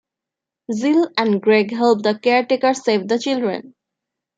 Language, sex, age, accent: English, female, 19-29, India and South Asia (India, Pakistan, Sri Lanka)